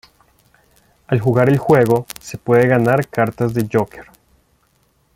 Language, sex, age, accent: Spanish, male, 30-39, Andino-Pacífico: Colombia, Perú, Ecuador, oeste de Bolivia y Venezuela andina